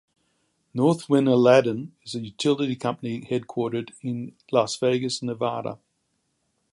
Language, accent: English, Australian English